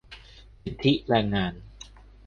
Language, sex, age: Thai, male, 19-29